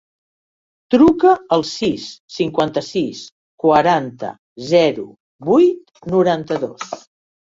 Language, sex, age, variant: Catalan, female, 60-69, Central